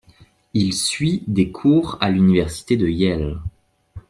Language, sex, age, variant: French, male, 19-29, Français de métropole